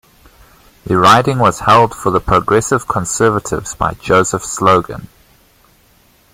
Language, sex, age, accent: English, male, 19-29, Southern African (South Africa, Zimbabwe, Namibia)